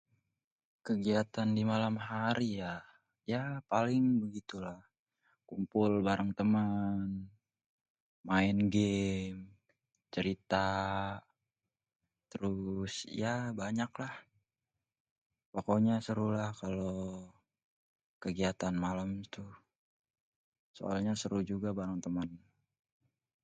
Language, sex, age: Betawi, male, 19-29